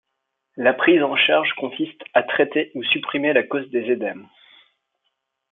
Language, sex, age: French, male, 30-39